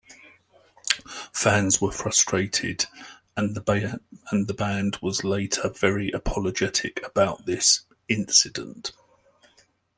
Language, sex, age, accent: English, male, 50-59, England English